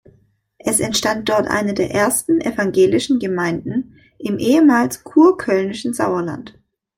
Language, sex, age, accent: German, female, 19-29, Deutschland Deutsch